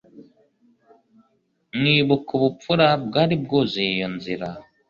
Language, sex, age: Kinyarwanda, male, 19-29